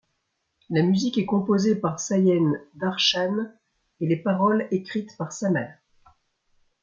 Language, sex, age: French, female, 60-69